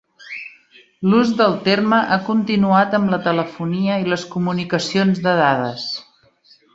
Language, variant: Catalan, Central